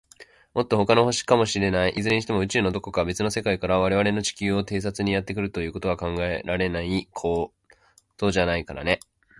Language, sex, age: Japanese, male, 19-29